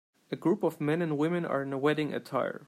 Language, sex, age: English, male, 30-39